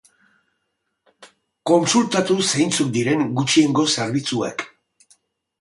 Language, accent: Basque, Mendebalekoa (Araba, Bizkaia, Gipuzkoako mendebaleko herri batzuk)